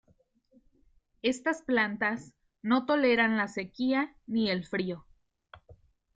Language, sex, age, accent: Spanish, female, 19-29, México